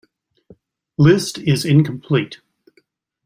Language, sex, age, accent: English, male, 60-69, United States English